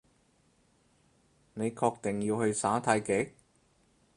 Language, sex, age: Cantonese, male, 30-39